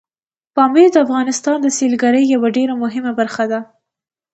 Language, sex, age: Pashto, female, under 19